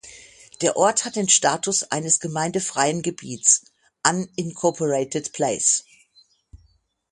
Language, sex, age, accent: German, female, 50-59, Deutschland Deutsch